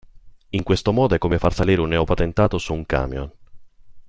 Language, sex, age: Italian, male, 19-29